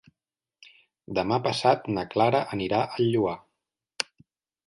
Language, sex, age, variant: Catalan, male, 30-39, Central